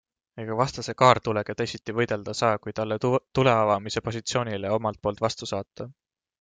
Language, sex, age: Estonian, male, 19-29